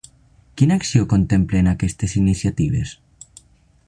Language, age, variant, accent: Catalan, under 19, Valencià septentrional, valencià